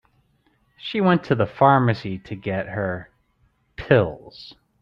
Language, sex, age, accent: English, male, 30-39, United States English